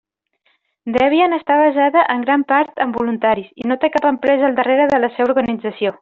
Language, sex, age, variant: Catalan, female, 19-29, Central